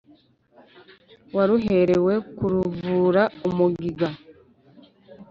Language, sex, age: Kinyarwanda, female, 19-29